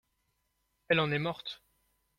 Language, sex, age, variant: French, male, 19-29, Français de métropole